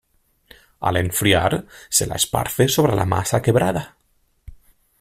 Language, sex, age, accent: Spanish, male, 30-39, España: Centro-Sur peninsular (Madrid, Toledo, Castilla-La Mancha)